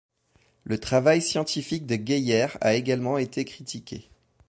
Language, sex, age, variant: French, male, 30-39, Français de métropole